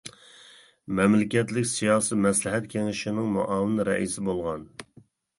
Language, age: Uyghur, 40-49